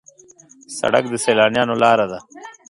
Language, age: Pashto, 30-39